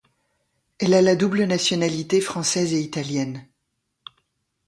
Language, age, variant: French, 60-69, Français de métropole